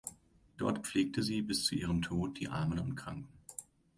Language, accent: German, Deutschland Deutsch